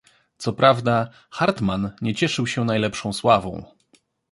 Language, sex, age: Polish, male, 30-39